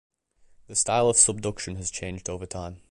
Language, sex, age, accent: English, male, under 19, England English